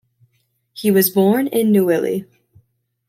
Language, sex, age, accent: English, female, 19-29, United States English